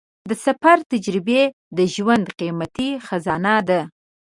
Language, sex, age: Pashto, female, 19-29